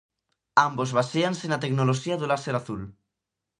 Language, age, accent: Galician, 19-29, Atlántico (seseo e gheada)